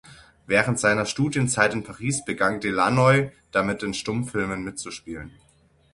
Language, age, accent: German, 30-39, Deutschland Deutsch